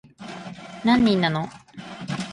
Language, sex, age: Japanese, female, 19-29